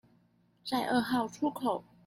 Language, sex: Chinese, female